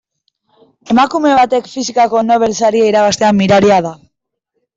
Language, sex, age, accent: Basque, female, 19-29, Mendebalekoa (Araba, Bizkaia, Gipuzkoako mendebaleko herri batzuk)